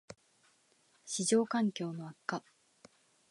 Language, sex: Japanese, female